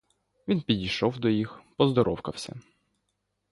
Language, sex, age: Ukrainian, male, 19-29